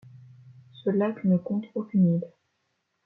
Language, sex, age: French, female, under 19